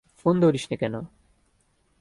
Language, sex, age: Bengali, male, 19-29